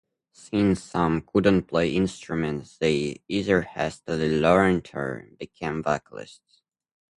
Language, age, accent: English, under 19, United States English